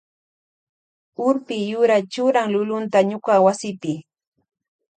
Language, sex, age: Loja Highland Quichua, female, 40-49